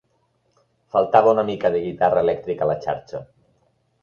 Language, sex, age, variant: Catalan, male, 50-59, Balear